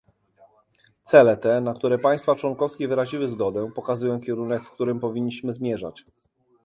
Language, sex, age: Polish, male, 40-49